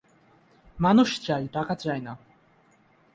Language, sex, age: Bengali, male, 19-29